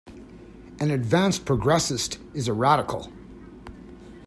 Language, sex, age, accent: English, male, 40-49, Canadian English